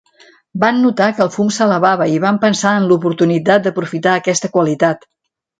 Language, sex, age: Catalan, female, 60-69